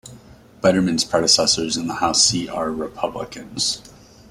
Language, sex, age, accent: English, male, 30-39, United States English